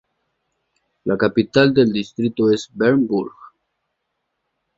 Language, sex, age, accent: Spanish, male, 30-39, México